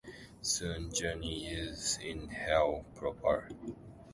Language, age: English, under 19